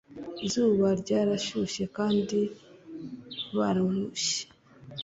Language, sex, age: Kinyarwanda, female, 19-29